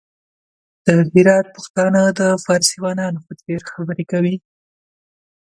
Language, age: Pashto, 19-29